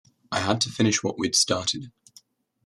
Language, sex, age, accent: English, male, 19-29, England English